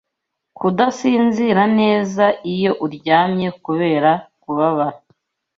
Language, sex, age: Kinyarwanda, female, 19-29